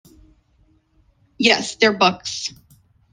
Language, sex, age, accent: English, male, 30-39, India and South Asia (India, Pakistan, Sri Lanka)